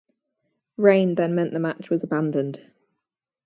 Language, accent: English, England English